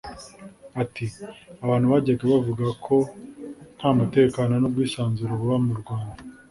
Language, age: Kinyarwanda, 30-39